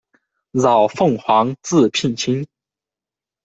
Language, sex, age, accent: Chinese, male, under 19, 出生地：四川省